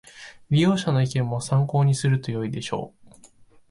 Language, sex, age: Japanese, male, 19-29